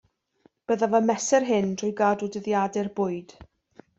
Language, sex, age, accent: Welsh, female, 40-49, Y Deyrnas Unedig Cymraeg